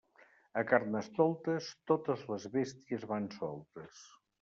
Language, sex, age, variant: Catalan, male, 60-69, Septentrional